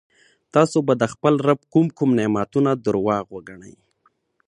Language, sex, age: Pashto, male, under 19